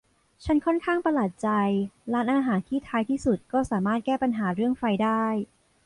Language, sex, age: Thai, female, 30-39